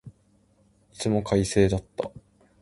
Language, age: Japanese, 19-29